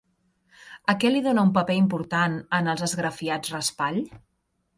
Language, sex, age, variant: Catalan, female, 40-49, Central